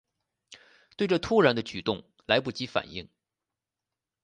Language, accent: Chinese, 出生地：山东省